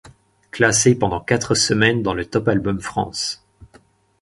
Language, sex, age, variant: French, male, 30-39, Français de métropole